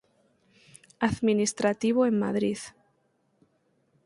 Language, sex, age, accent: Galician, female, 19-29, Oriental (común en zona oriental)